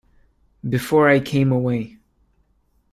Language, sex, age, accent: English, male, 19-29, United States English